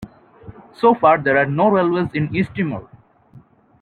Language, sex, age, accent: English, male, 19-29, England English